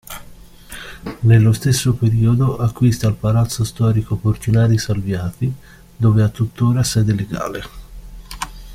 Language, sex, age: Italian, male, 30-39